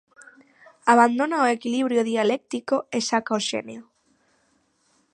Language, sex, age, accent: Galician, female, under 19, Atlántico (seseo e gheada); Normativo (estándar)